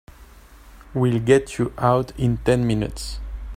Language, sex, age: English, male, 19-29